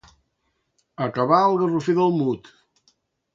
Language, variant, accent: Catalan, Central, central